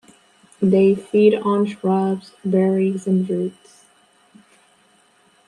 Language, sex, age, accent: English, female, under 19, United States English